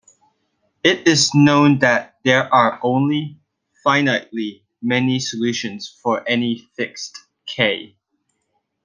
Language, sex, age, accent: English, male, under 19, Hong Kong English